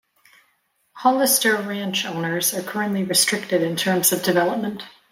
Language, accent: English, Canadian English